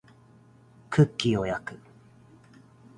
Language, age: Japanese, 19-29